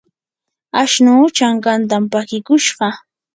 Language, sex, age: Yanahuanca Pasco Quechua, female, 19-29